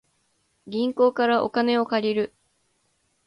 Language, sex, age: Japanese, female, 19-29